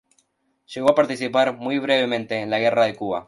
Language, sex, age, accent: Spanish, male, under 19, Rioplatense: Argentina, Uruguay, este de Bolivia, Paraguay